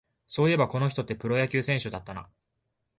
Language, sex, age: Japanese, male, 19-29